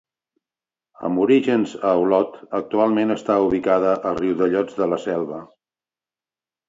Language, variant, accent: Catalan, Central, central; Neutre